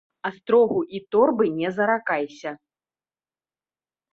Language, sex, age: Belarusian, female, 30-39